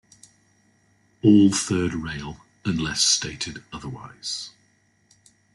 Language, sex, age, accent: English, male, 50-59, England English